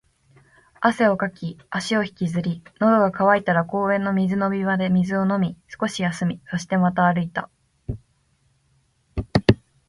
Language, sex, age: Japanese, female, 19-29